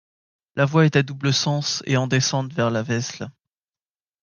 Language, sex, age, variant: French, male, 19-29, Français de métropole